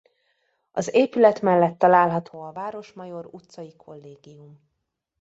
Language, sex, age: Hungarian, female, 30-39